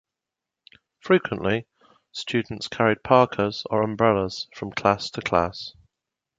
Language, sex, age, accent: English, male, 40-49, England English